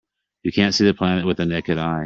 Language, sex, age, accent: English, male, 50-59, United States English